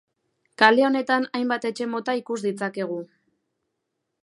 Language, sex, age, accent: Basque, female, 19-29, Mendebalekoa (Araba, Bizkaia, Gipuzkoako mendebaleko herri batzuk)